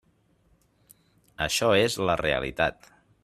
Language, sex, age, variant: Catalan, male, 30-39, Central